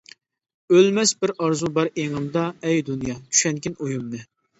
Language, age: Uyghur, 30-39